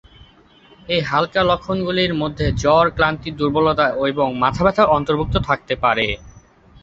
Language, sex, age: Bengali, male, under 19